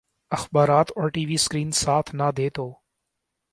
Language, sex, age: Urdu, male, 19-29